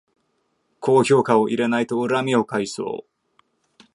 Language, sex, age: Japanese, male, 19-29